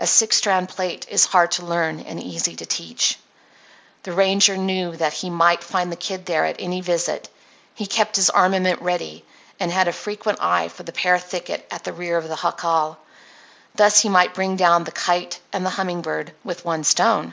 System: none